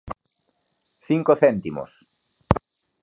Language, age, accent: Galician, 30-39, Normativo (estándar)